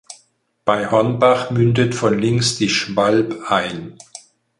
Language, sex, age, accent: German, male, 60-69, Deutschland Deutsch